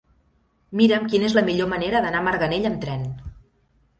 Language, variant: Catalan, Central